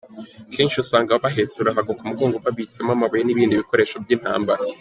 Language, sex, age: Kinyarwanda, male, 19-29